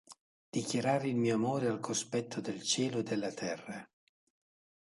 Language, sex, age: Italian, male, 60-69